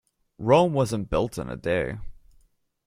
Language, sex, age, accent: English, male, 19-29, United States English